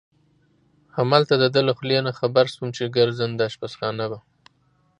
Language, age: Pashto, 30-39